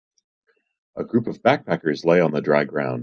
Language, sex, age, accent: English, male, 30-39, United States English